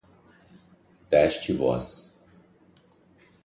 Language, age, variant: Portuguese, 40-49, Portuguese (Brasil)